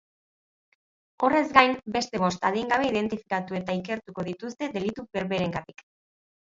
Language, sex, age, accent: Basque, female, 30-39, Batua